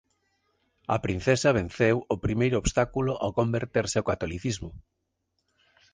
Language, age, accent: Galician, 40-49, Normativo (estándar)